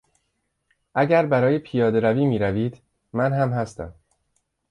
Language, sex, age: Persian, male, 40-49